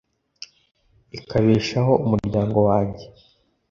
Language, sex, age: Kinyarwanda, male, under 19